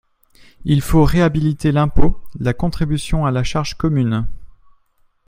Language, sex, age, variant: French, male, 30-39, Français de métropole